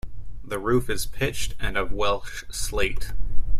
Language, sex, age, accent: English, male, 19-29, United States English